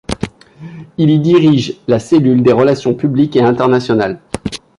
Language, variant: French, Français de métropole